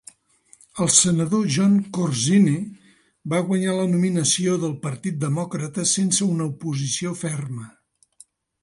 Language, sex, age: Catalan, male, 60-69